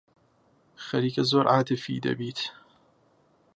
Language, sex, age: Central Kurdish, male, 19-29